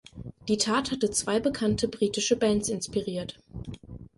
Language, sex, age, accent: German, female, 19-29, Deutschland Deutsch